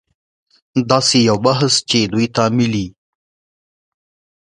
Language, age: Pashto, 19-29